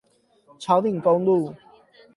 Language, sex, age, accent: Chinese, male, 30-39, 出生地：桃園市